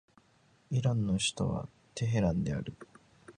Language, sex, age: Japanese, male, 19-29